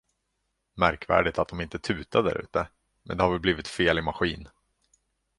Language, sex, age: Swedish, male, 30-39